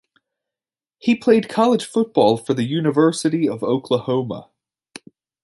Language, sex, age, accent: English, male, 19-29, United States English